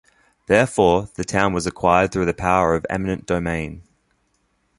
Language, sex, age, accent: English, male, 19-29, Australian English